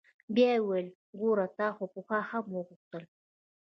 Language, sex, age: Pashto, female, 19-29